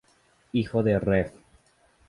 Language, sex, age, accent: Spanish, male, under 19, América central